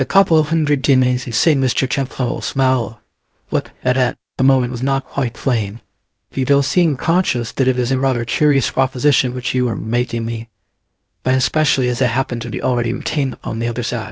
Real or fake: fake